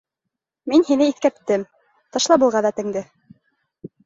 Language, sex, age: Bashkir, female, 19-29